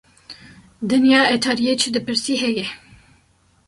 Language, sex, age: Kurdish, female, 19-29